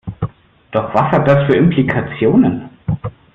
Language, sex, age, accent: German, male, 19-29, Deutschland Deutsch